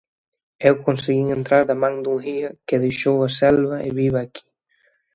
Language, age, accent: Galician, 19-29, Atlántico (seseo e gheada)